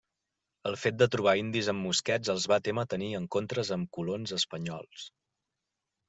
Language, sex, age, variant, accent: Catalan, male, 30-39, Central, central